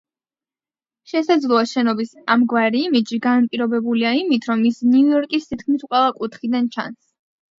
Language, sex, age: Georgian, female, under 19